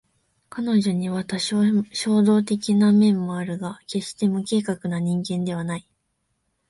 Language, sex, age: Japanese, female, 19-29